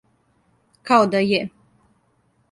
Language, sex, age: Serbian, female, 19-29